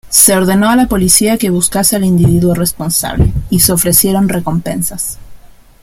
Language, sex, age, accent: Spanish, female, under 19, Chileno: Chile, Cuyo